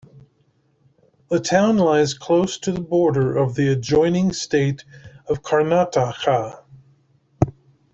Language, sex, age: English, male, 50-59